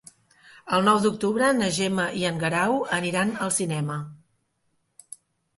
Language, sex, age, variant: Catalan, female, 40-49, Central